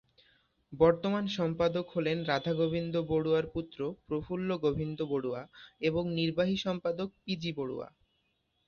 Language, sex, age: Bengali, male, 19-29